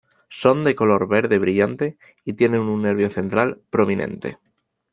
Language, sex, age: Spanish, male, 19-29